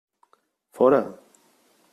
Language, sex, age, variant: Catalan, male, 50-59, Central